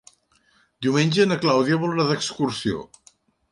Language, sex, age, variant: Catalan, male, 70-79, Central